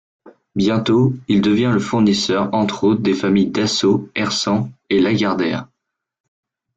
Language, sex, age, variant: French, male, under 19, Français de métropole